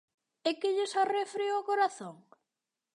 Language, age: Galician, under 19